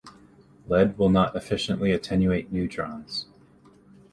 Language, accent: English, United States English